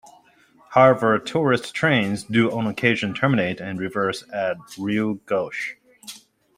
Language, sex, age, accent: English, male, 40-49, United States English